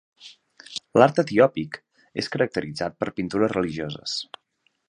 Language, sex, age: Catalan, male, 19-29